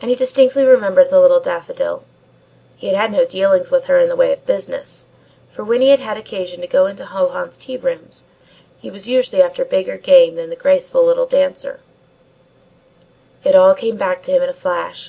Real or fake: real